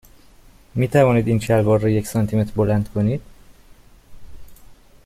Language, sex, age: Persian, male, 19-29